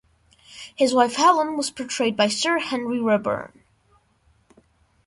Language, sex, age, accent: English, male, under 19, United States English